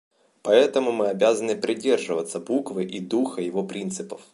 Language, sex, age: Russian, male, 19-29